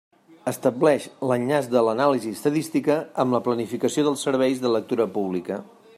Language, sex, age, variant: Catalan, male, 50-59, Central